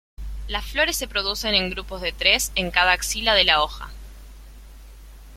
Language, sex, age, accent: Spanish, female, 19-29, Rioplatense: Argentina, Uruguay, este de Bolivia, Paraguay